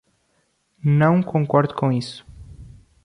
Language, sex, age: Portuguese, male, 19-29